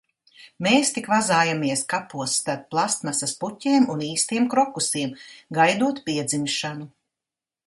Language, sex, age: Latvian, female, 60-69